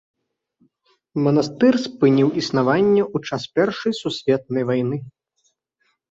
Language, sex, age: Belarusian, male, 19-29